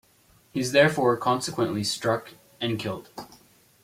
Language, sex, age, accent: English, male, under 19, United States English